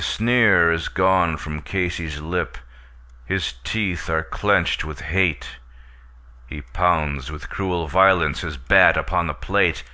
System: none